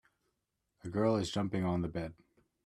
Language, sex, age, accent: English, male, 19-29, United States English